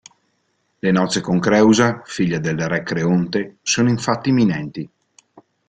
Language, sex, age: Italian, male, 40-49